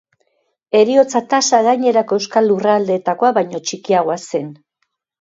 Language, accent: Basque, Mendebalekoa (Araba, Bizkaia, Gipuzkoako mendebaleko herri batzuk)